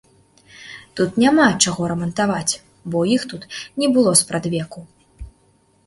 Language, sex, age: Belarusian, female, 19-29